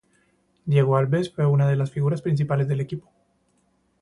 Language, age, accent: Spanish, 19-29, Andino-Pacífico: Colombia, Perú, Ecuador, oeste de Bolivia y Venezuela andina